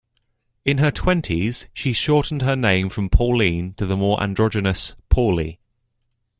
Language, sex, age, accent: English, male, under 19, England English